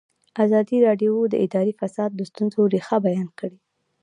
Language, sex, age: Pashto, female, 19-29